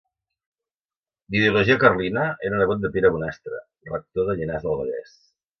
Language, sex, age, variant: Catalan, male, 60-69, Central